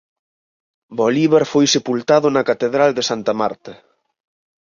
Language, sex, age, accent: Galician, male, 19-29, Normativo (estándar)